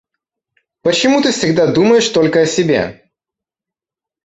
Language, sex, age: Russian, male, under 19